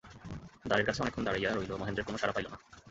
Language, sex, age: Bengali, male, 19-29